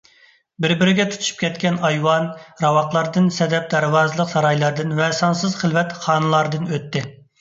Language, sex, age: Uyghur, male, 30-39